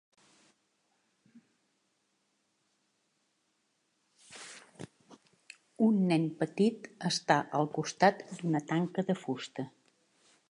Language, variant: Catalan, Central